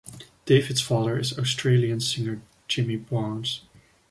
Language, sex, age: English, male, 19-29